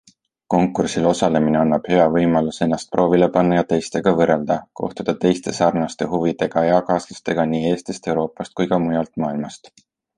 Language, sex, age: Estonian, male, 19-29